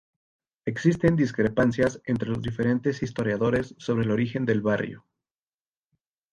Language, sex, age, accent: Spanish, male, 19-29, México